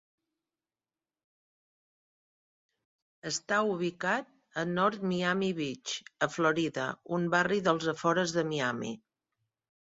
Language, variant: Catalan, Central